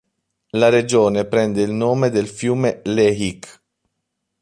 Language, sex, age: Italian, male, 30-39